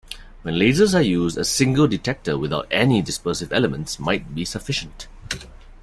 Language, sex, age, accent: English, male, 30-39, Singaporean English